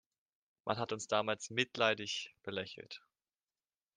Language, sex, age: German, male, under 19